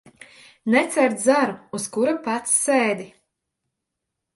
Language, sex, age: Latvian, female, 30-39